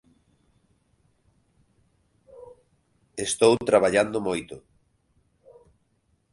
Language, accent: Galician, Normativo (estándar)